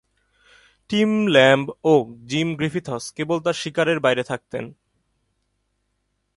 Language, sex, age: Bengali, male, 19-29